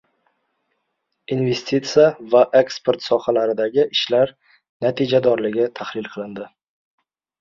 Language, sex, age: Uzbek, male, 19-29